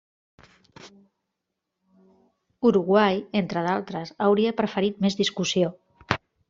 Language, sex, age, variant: Catalan, female, 50-59, Central